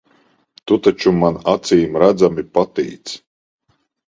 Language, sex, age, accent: Latvian, male, 40-49, Rigas